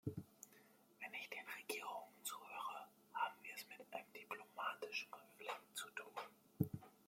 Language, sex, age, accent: German, male, 30-39, Deutschland Deutsch